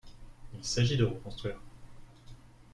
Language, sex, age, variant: French, male, 19-29, Français de métropole